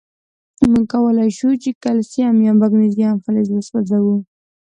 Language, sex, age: Pashto, female, under 19